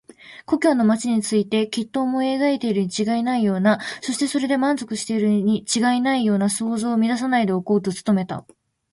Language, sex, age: Japanese, female, 19-29